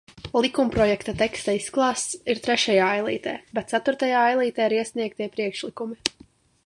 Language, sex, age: Latvian, female, 19-29